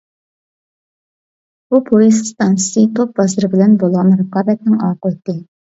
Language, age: Uyghur, under 19